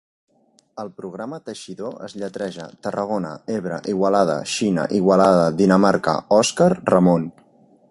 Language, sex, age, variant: Catalan, male, 19-29, Central